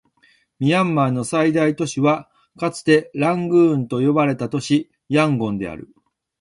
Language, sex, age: Japanese, male, 50-59